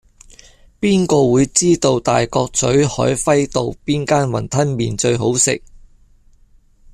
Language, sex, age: Cantonese, male, 50-59